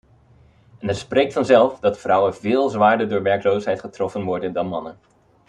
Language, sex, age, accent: Dutch, male, 19-29, Nederlands Nederlands